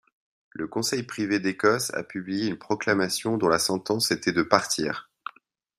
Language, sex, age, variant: French, male, 30-39, Français de métropole